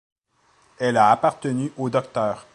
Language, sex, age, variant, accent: French, male, 40-49, Français d'Amérique du Nord, Français du Canada